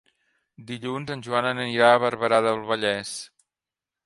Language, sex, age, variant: Catalan, male, 40-49, Central